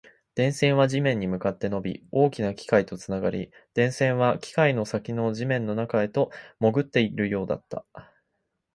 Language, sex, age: Japanese, male, under 19